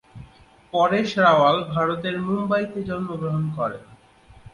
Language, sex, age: Bengali, male, 30-39